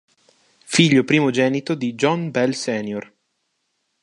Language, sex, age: Italian, male, 19-29